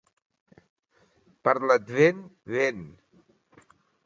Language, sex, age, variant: Catalan, male, 70-79, Central